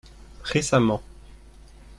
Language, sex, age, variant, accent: French, male, 19-29, Français d'Europe, Français de Suisse